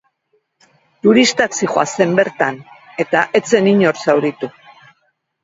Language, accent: Basque, Erdialdekoa edo Nafarra (Gipuzkoa, Nafarroa)